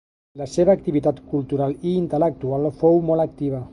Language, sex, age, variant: Catalan, male, 50-59, Central